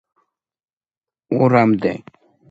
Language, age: Georgian, under 19